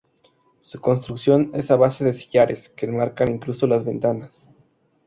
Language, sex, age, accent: Spanish, male, 19-29, México